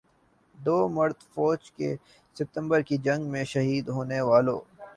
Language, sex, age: Urdu, male, 19-29